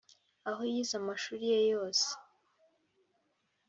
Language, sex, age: Kinyarwanda, female, 19-29